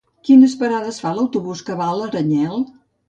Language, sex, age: Catalan, female, 70-79